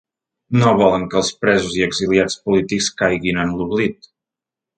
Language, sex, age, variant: Catalan, male, 30-39, Central